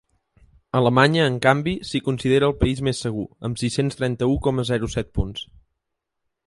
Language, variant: Catalan, Central